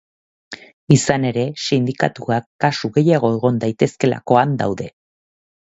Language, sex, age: Basque, female, 40-49